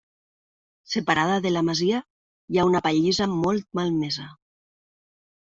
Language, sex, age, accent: Catalan, female, 40-49, valencià